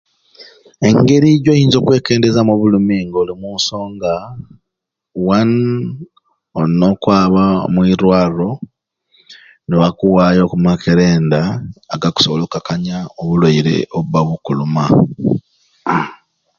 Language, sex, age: Ruuli, male, 30-39